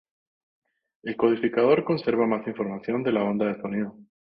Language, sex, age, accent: Spanish, male, 30-39, América central